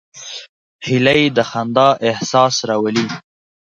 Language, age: Pashto, 19-29